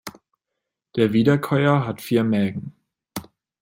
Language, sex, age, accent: German, male, 19-29, Deutschland Deutsch